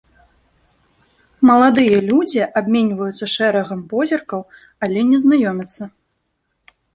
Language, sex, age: Belarusian, female, 19-29